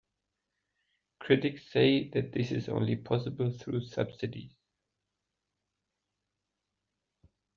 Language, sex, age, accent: English, male, 30-39, England English